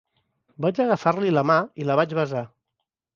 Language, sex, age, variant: Catalan, male, 50-59, Central